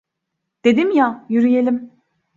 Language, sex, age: Turkish, female, 30-39